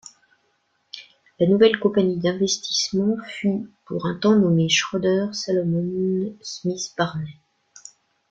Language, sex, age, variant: French, female, 40-49, Français de métropole